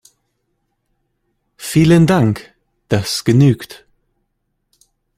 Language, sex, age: German, male, 19-29